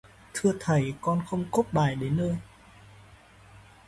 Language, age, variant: Vietnamese, 19-29, Hà Nội